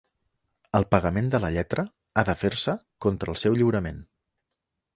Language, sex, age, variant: Catalan, male, 40-49, Central